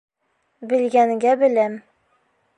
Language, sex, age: Bashkir, female, 30-39